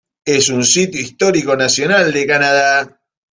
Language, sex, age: Spanish, male, 40-49